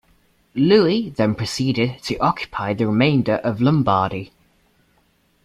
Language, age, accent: English, under 19, England English